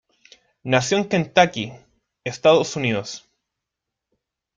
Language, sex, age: Spanish, male, 19-29